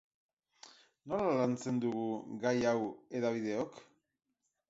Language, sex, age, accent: Basque, male, 50-59, Erdialdekoa edo Nafarra (Gipuzkoa, Nafarroa)